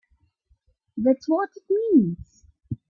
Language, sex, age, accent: English, female, 19-29, India and South Asia (India, Pakistan, Sri Lanka)